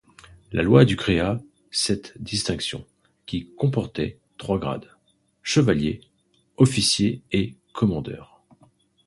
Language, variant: French, Français de métropole